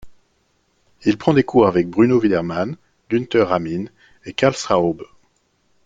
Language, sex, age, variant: French, male, 30-39, Français de métropole